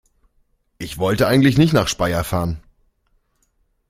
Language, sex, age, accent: German, male, 30-39, Deutschland Deutsch